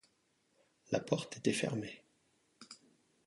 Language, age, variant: French, 40-49, Français de métropole